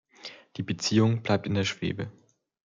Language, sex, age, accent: German, male, 19-29, Deutschland Deutsch